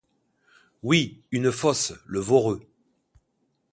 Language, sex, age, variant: French, male, 50-59, Français de métropole